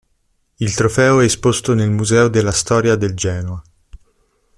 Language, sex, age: Italian, male, under 19